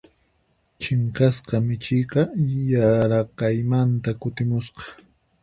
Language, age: Puno Quechua, 19-29